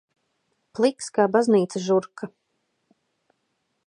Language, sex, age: Latvian, female, 30-39